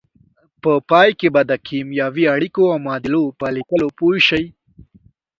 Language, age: Pashto, under 19